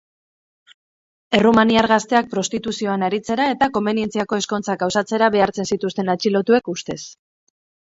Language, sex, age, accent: Basque, female, 30-39, Mendebalekoa (Araba, Bizkaia, Gipuzkoako mendebaleko herri batzuk)